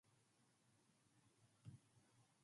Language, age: English, 19-29